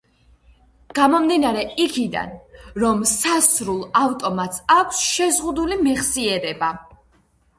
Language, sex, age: Georgian, female, 50-59